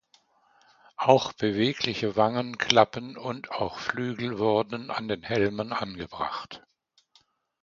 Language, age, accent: German, 70-79, Deutschland Deutsch